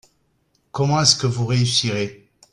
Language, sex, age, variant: French, male, 40-49, Français de métropole